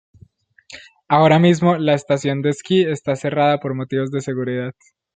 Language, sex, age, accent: Spanish, male, under 19, Caribe: Cuba, Venezuela, Puerto Rico, República Dominicana, Panamá, Colombia caribeña, México caribeño, Costa del golfo de México